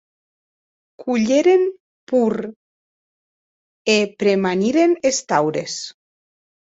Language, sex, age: Occitan, female, 40-49